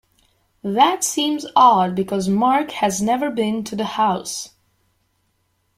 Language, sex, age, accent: English, female, 30-39, United States English